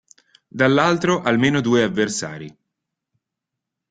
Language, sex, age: Italian, male, 19-29